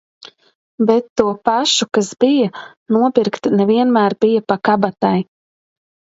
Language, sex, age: Latvian, female, 30-39